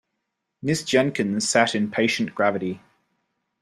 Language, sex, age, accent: English, male, 19-29, Australian English